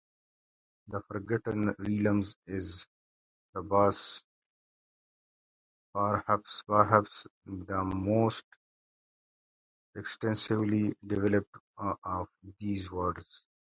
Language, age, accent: English, 40-49, United States English